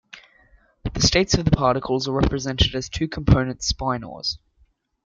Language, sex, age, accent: English, male, under 19, Australian English